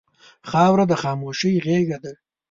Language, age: Pashto, 30-39